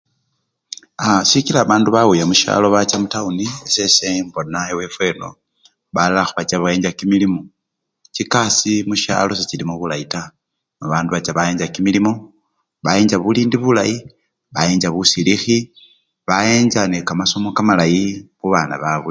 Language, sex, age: Luyia, male, 60-69